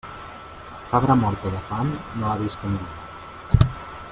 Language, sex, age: Catalan, male, 19-29